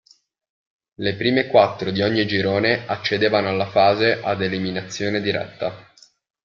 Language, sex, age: Italian, male, 19-29